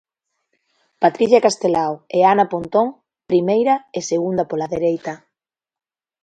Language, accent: Galician, Central (gheada)